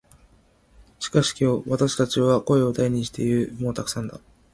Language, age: Japanese, 19-29